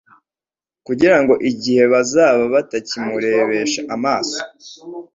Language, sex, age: Kinyarwanda, male, under 19